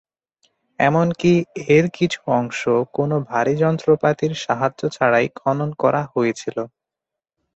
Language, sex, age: Bengali, male, 19-29